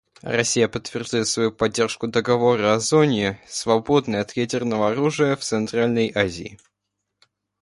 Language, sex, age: Russian, male, under 19